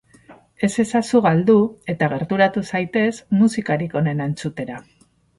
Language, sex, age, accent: Basque, female, 40-49, Mendebalekoa (Araba, Bizkaia, Gipuzkoako mendebaleko herri batzuk)